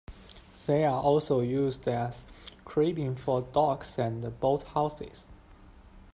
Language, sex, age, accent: English, male, 19-29, United States English